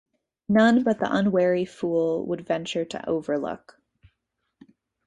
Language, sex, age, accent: English, female, 19-29, United States English